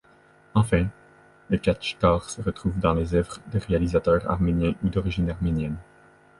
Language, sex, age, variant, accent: French, male, 19-29, Français d'Amérique du Nord, Français du Canada